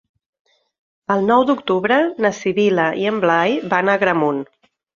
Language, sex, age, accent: Catalan, female, 40-49, Oriental